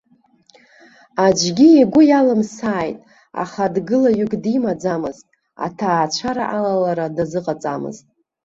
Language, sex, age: Abkhazian, female, 40-49